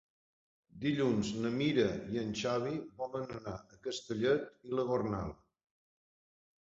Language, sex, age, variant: Catalan, male, 60-69, Balear